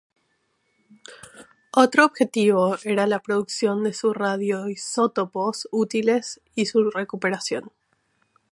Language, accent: Spanish, Rioplatense: Argentina, Uruguay, este de Bolivia, Paraguay